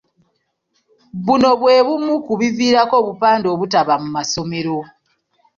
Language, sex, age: Ganda, female, 30-39